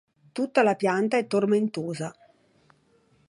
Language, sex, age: Italian, female, 60-69